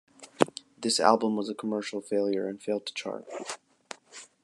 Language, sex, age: English, male, under 19